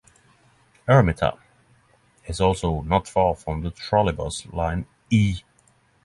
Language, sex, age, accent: English, male, 30-39, United States English